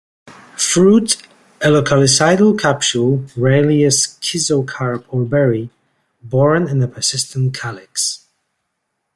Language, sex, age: English, male, 40-49